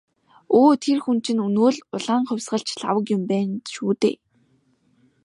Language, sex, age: Mongolian, female, 19-29